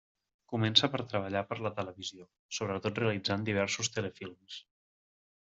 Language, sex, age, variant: Catalan, male, 19-29, Central